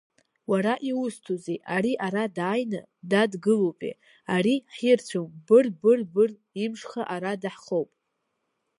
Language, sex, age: Abkhazian, female, under 19